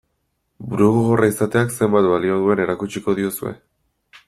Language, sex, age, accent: Basque, male, 19-29, Erdialdekoa edo Nafarra (Gipuzkoa, Nafarroa)